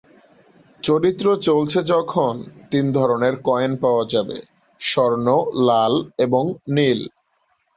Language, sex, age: Bengali, male, 19-29